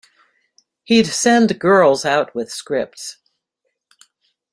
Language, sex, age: English, female, 60-69